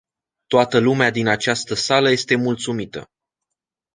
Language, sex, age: Romanian, male, 19-29